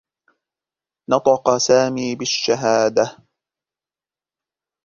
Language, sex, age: Arabic, male, 30-39